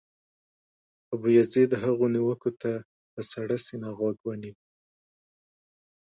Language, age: Pashto, 19-29